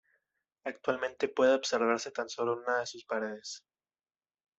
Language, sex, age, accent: Spanish, male, 19-29, México